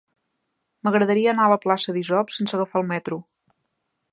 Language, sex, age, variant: Catalan, female, 30-39, Central